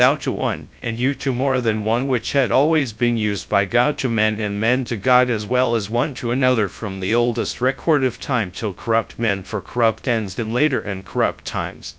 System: TTS, GradTTS